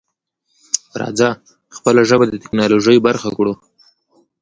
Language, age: Pashto, 19-29